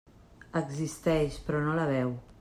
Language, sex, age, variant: Catalan, female, 40-49, Central